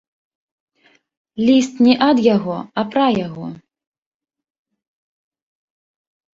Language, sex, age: Belarusian, female, 30-39